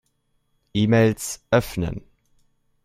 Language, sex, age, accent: German, male, 19-29, Deutschland Deutsch